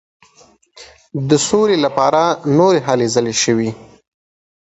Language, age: Pashto, 19-29